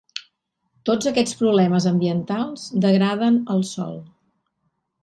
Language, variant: Catalan, Central